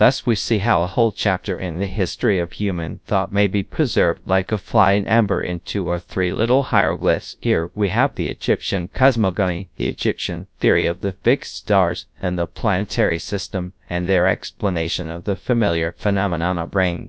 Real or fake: fake